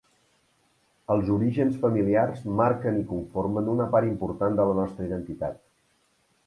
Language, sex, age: Catalan, male, 50-59